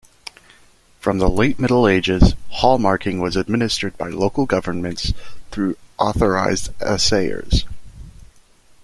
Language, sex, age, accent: English, male, 19-29, United States English